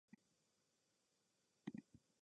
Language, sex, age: Japanese, female, 19-29